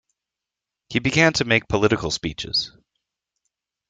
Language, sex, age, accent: English, male, 40-49, Canadian English